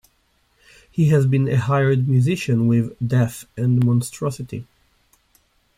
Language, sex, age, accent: English, male, 40-49, United States English